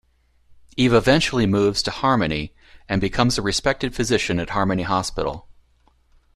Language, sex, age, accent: English, male, 40-49, United States English